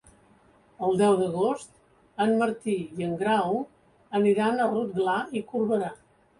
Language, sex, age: Catalan, female, 70-79